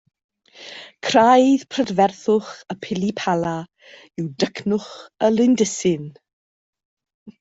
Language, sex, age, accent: Welsh, female, 50-59, Y Deyrnas Unedig Cymraeg